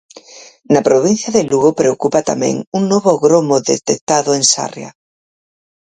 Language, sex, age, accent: Galician, female, 50-59, Normativo (estándar)